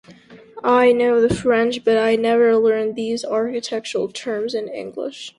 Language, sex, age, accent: English, female, under 19, United States English